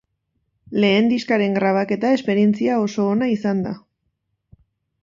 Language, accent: Basque, Erdialdekoa edo Nafarra (Gipuzkoa, Nafarroa)